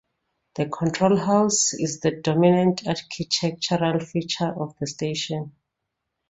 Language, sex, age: English, female, 40-49